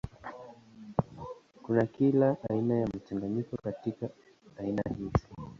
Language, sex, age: Swahili, female, 19-29